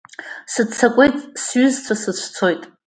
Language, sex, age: Abkhazian, female, 30-39